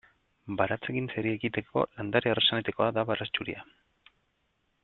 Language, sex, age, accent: Basque, male, 30-39, Mendebalekoa (Araba, Bizkaia, Gipuzkoako mendebaleko herri batzuk)